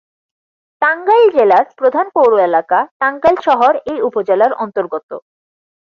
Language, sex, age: Bengali, female, 19-29